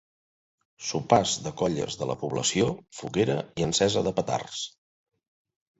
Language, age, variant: Catalan, 70-79, Central